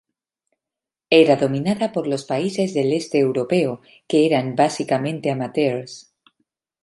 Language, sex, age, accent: Spanish, female, 40-49, España: Norte peninsular (Asturias, Castilla y León, Cantabria, País Vasco, Navarra, Aragón, La Rioja, Guadalajara, Cuenca)